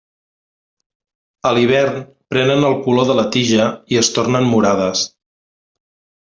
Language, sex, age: Catalan, male, 40-49